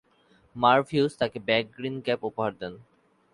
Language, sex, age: Bengali, male, 19-29